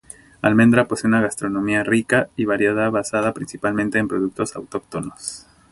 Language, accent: Spanish, México